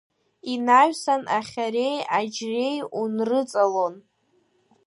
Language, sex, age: Abkhazian, female, under 19